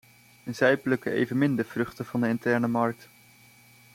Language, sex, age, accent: Dutch, male, 19-29, Nederlands Nederlands